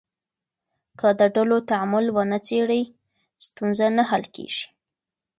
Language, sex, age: Pashto, female, 19-29